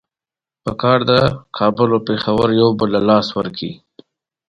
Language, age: Pashto, 30-39